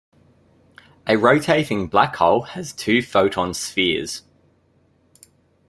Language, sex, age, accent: English, male, 19-29, Australian English